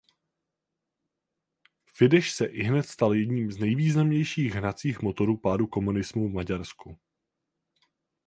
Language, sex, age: Czech, male, 19-29